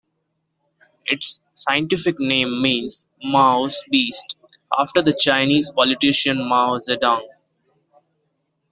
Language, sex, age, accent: English, male, under 19, India and South Asia (India, Pakistan, Sri Lanka)